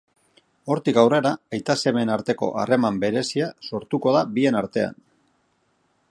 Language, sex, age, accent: Basque, male, 40-49, Mendebalekoa (Araba, Bizkaia, Gipuzkoako mendebaleko herri batzuk)